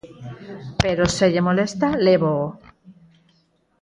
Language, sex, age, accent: Galician, female, 40-49, Normativo (estándar)